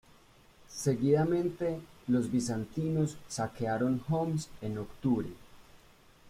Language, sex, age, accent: Spanish, male, 19-29, Andino-Pacífico: Colombia, Perú, Ecuador, oeste de Bolivia y Venezuela andina